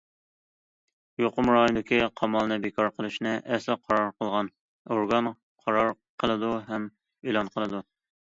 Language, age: Uyghur, 30-39